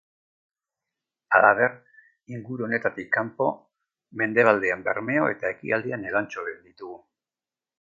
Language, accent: Basque, Mendebalekoa (Araba, Bizkaia, Gipuzkoako mendebaleko herri batzuk)